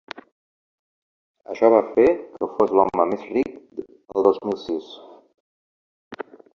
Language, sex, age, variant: Catalan, male, 50-59, Central